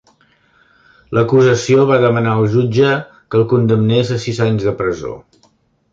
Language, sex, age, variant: Catalan, male, 60-69, Central